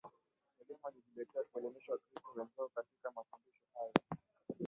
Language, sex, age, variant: Swahili, male, 19-29, Kiswahili cha Bara ya Kenya